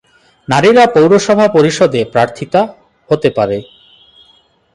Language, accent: Bengali, Standard Bengali